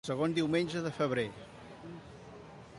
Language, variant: Catalan, Nord-Occidental